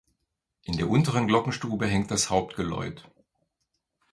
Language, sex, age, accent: German, male, 50-59, Deutschland Deutsch